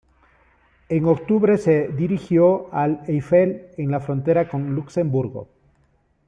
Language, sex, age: Spanish, male, 50-59